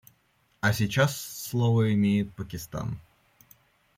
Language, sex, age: Russian, male, under 19